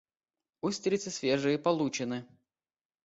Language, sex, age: Russian, male, 19-29